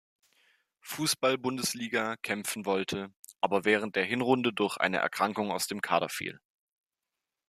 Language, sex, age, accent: German, male, 19-29, Deutschland Deutsch